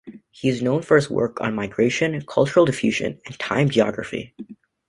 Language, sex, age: English, male, under 19